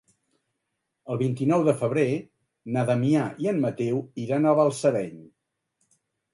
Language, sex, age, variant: Catalan, male, 60-69, Central